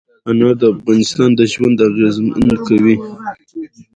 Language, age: Pashto, 19-29